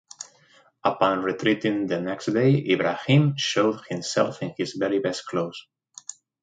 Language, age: English, 30-39